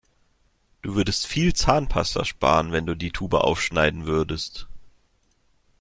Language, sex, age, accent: German, male, 19-29, Deutschland Deutsch